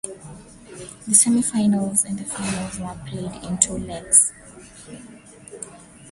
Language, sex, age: English, female, 19-29